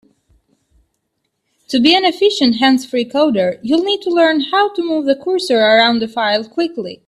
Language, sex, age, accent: English, female, 19-29, United States English